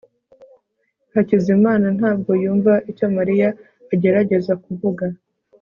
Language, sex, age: Kinyarwanda, male, 19-29